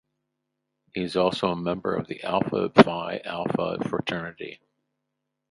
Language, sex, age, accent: English, male, 60-69, United States English